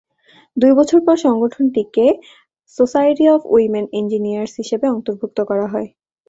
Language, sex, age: Bengali, female, 19-29